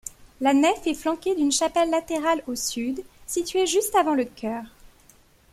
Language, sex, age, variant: French, female, 19-29, Français de métropole